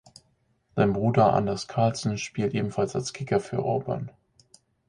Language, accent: German, Deutschland Deutsch